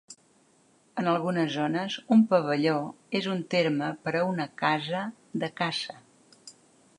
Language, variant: Catalan, Central